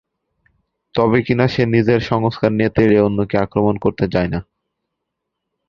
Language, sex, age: Bengali, male, 19-29